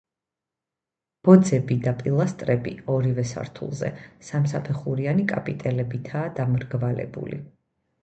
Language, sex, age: Georgian, female, 30-39